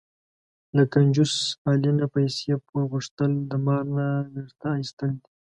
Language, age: Pashto, 19-29